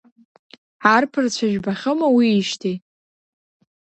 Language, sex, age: Abkhazian, female, 40-49